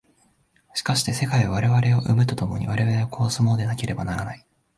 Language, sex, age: Japanese, male, 19-29